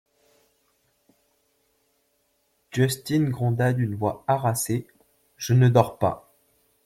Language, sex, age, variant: French, male, 19-29, Français de métropole